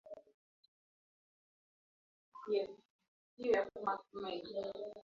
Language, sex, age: Swahili, male, 19-29